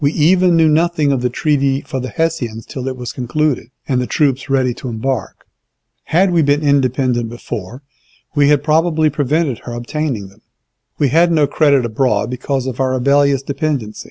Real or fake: real